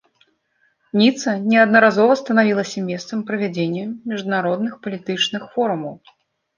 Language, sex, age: Belarusian, female, 40-49